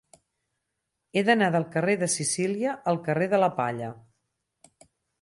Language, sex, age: Catalan, female, 50-59